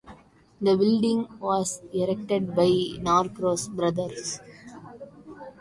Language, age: English, 19-29